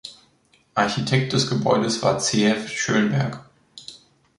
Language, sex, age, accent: German, male, 19-29, Deutschland Deutsch